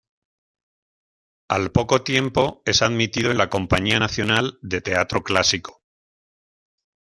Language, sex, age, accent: Spanish, male, 50-59, España: Centro-Sur peninsular (Madrid, Toledo, Castilla-La Mancha)